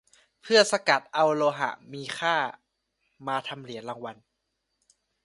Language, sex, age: Thai, male, 19-29